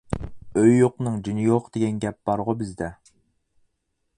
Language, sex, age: Uyghur, male, 19-29